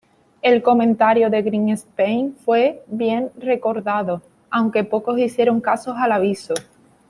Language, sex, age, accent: Spanish, female, 19-29, España: Sur peninsular (Andalucia, Extremadura, Murcia)